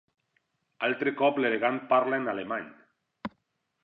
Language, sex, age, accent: Catalan, male, 40-49, valencià